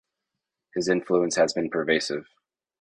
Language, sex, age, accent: English, male, 30-39, Canadian English